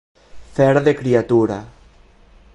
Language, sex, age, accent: Catalan, male, under 19, valencià